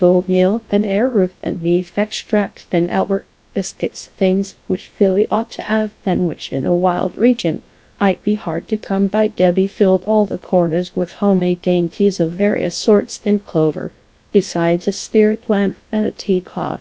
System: TTS, GlowTTS